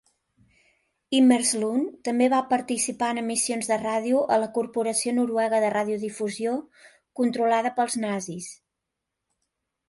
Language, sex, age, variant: Catalan, female, 40-49, Central